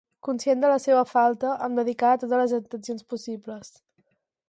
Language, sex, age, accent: Catalan, female, under 19, gironí